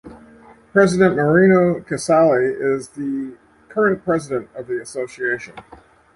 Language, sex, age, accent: English, male, 70-79, United States English